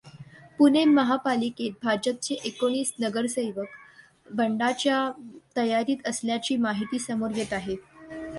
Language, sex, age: Marathi, female, under 19